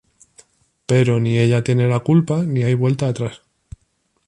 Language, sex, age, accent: Spanish, male, 19-29, España: Norte peninsular (Asturias, Castilla y León, Cantabria, País Vasco, Navarra, Aragón, La Rioja, Guadalajara, Cuenca)